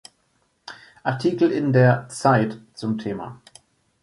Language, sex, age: German, male, 30-39